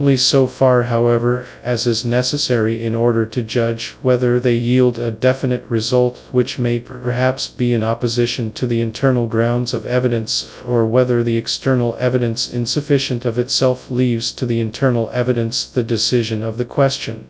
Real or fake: fake